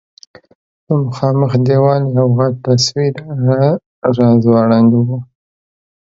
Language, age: Pashto, 19-29